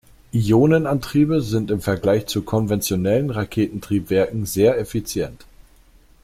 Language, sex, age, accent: German, male, 30-39, Deutschland Deutsch